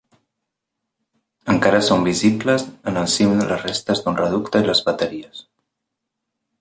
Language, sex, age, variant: Catalan, male, 30-39, Central